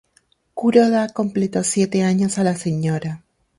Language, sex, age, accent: Spanish, female, 19-29, Caribe: Cuba, Venezuela, Puerto Rico, República Dominicana, Panamá, Colombia caribeña, México caribeño, Costa del golfo de México